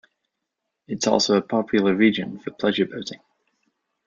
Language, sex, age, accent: English, male, 19-29, England English